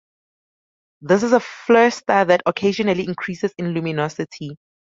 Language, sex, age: English, female, 19-29